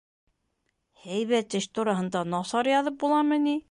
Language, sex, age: Bashkir, female, 50-59